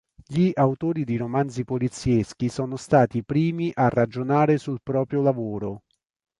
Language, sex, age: Italian, male, 40-49